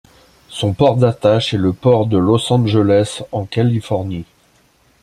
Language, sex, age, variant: French, male, 50-59, Français de métropole